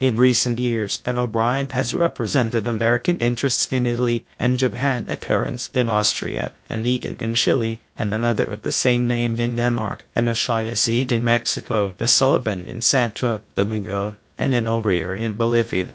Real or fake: fake